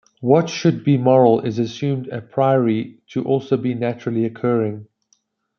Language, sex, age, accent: English, male, 40-49, Southern African (South Africa, Zimbabwe, Namibia)